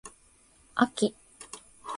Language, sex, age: Japanese, female, 19-29